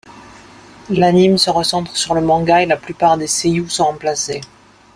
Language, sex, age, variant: French, male, 30-39, Français de métropole